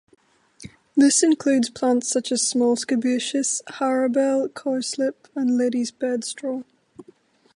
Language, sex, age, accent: English, female, under 19, Irish English